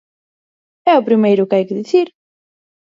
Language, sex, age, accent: Galician, female, 30-39, Central (gheada)